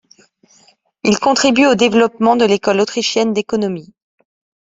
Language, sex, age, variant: French, female, 40-49, Français de métropole